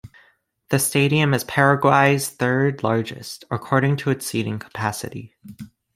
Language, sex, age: English, male, under 19